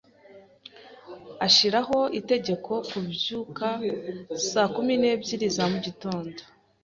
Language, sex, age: Kinyarwanda, female, 19-29